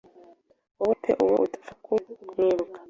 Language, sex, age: Kinyarwanda, female, 30-39